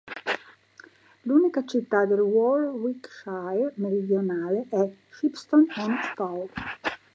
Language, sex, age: Italian, female, 60-69